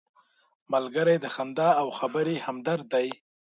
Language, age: Pashto, 19-29